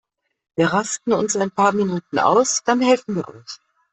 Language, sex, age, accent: German, female, 50-59, Deutschland Deutsch